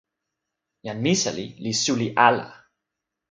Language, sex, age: Toki Pona, male, 19-29